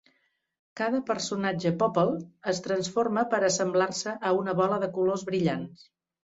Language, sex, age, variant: Catalan, female, 60-69, Central